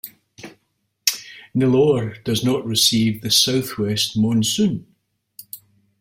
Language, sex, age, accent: English, male, 70-79, Scottish English